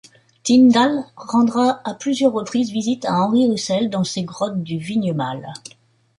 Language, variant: French, Français de métropole